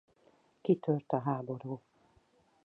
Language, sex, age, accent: Hungarian, female, 40-49, budapesti